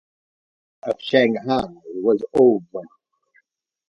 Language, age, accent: English, 40-49, United States English